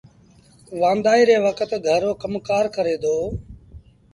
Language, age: Sindhi Bhil, 40-49